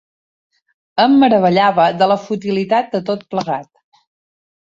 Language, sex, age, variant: Catalan, female, 40-49, Central